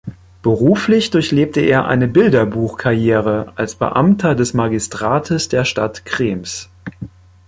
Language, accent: German, Deutschland Deutsch